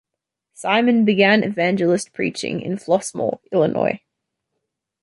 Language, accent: English, Australian English